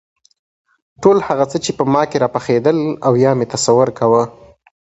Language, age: Pashto, 19-29